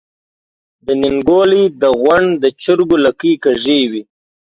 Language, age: Pashto, 19-29